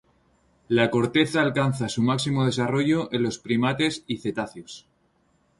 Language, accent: Spanish, España: Norte peninsular (Asturias, Castilla y León, Cantabria, País Vasco, Navarra, Aragón, La Rioja, Guadalajara, Cuenca)